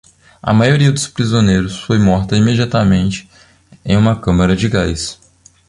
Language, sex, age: Portuguese, male, 19-29